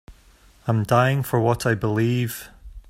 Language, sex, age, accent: English, male, 40-49, Scottish English